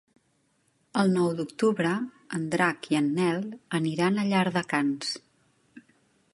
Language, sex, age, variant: Catalan, female, 40-49, Central